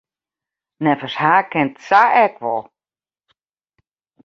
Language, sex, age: Western Frisian, female, 50-59